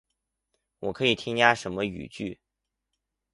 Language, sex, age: Chinese, male, 19-29